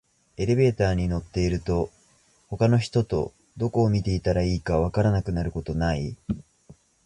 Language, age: Japanese, 19-29